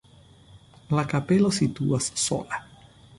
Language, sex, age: Esperanto, male, 19-29